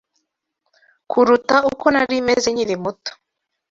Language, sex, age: Kinyarwanda, female, 19-29